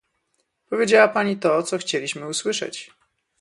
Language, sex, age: Polish, male, 30-39